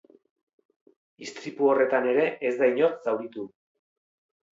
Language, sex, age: Basque, male, 50-59